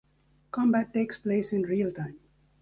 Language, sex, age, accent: English, male, 19-29, United States English